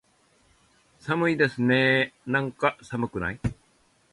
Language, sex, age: Japanese, male, 70-79